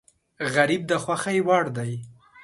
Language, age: Pashto, 19-29